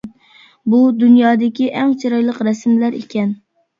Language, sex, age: Uyghur, female, 30-39